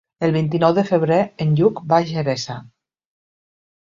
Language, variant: Catalan, Nord-Occidental